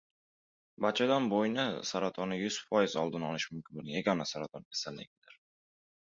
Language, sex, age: Uzbek, male, 19-29